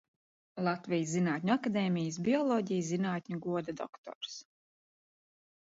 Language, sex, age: Latvian, female, 40-49